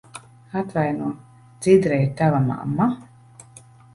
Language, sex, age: Latvian, female, 50-59